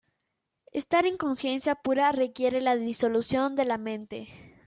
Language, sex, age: Spanish, female, 19-29